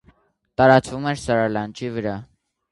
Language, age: Armenian, 19-29